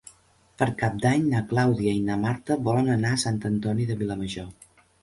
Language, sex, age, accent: Catalan, female, 50-59, nord-oriental